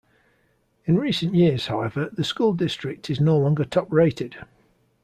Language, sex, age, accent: English, male, 40-49, England English